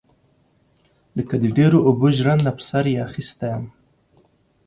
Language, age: Pashto, 19-29